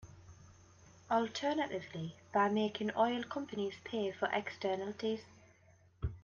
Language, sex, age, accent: English, female, 19-29, England English